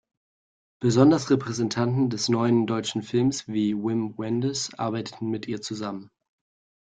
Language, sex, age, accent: German, male, 19-29, Deutschland Deutsch